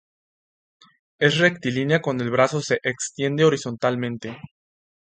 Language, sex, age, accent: Spanish, male, 19-29, México